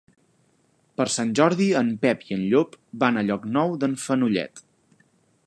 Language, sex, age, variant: Catalan, male, 19-29, Central